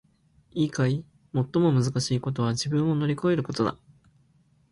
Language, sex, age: Japanese, male, 19-29